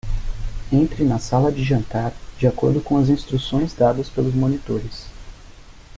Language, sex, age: Portuguese, male, 30-39